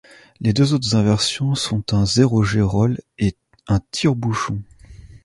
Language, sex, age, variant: French, male, 19-29, Français de métropole